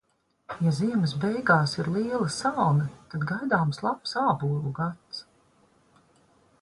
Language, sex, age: Latvian, female, 40-49